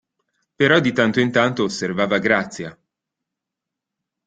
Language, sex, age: Italian, male, 19-29